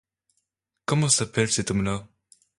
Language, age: French, 19-29